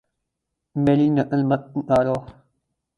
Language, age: Urdu, 19-29